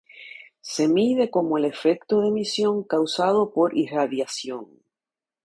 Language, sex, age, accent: Spanish, female, 50-59, Caribe: Cuba, Venezuela, Puerto Rico, República Dominicana, Panamá, Colombia caribeña, México caribeño, Costa del golfo de México